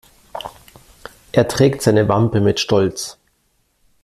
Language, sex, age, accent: German, male, 40-49, Deutschland Deutsch